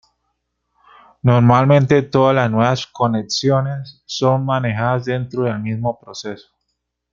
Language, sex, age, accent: Spanish, male, 30-39, Andino-Pacífico: Colombia, Perú, Ecuador, oeste de Bolivia y Venezuela andina